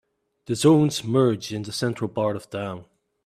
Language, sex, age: English, male, 19-29